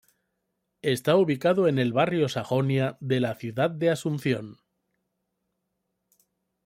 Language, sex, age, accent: Spanish, male, 40-49, España: Norte peninsular (Asturias, Castilla y León, Cantabria, País Vasco, Navarra, Aragón, La Rioja, Guadalajara, Cuenca)